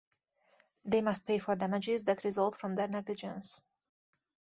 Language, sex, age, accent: English, female, 19-29, United States English